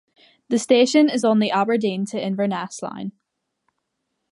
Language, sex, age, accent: English, female, under 19, Irish English